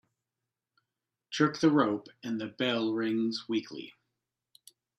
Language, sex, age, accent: English, male, 60-69, United States English